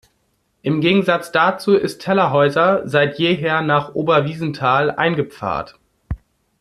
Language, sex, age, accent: German, male, 19-29, Deutschland Deutsch